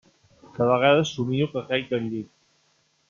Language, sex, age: Catalan, male, 40-49